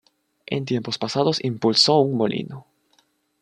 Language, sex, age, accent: Spanish, male, 19-29, Andino-Pacífico: Colombia, Perú, Ecuador, oeste de Bolivia y Venezuela andina